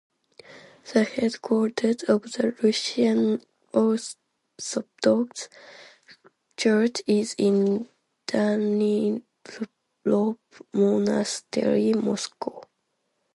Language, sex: English, female